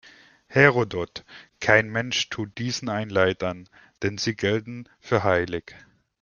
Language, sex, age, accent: German, male, 19-29, Deutschland Deutsch